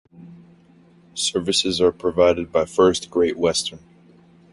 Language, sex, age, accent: English, male, 19-29, United States English